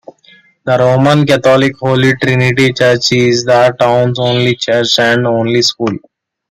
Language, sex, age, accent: English, male, under 19, India and South Asia (India, Pakistan, Sri Lanka)